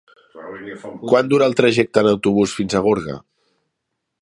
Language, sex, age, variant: Catalan, male, 30-39, Central